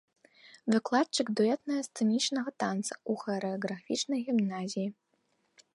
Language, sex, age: Belarusian, female, 19-29